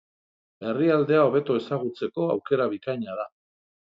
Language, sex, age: Basque, male, 60-69